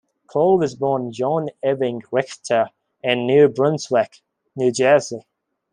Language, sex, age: English, male, 19-29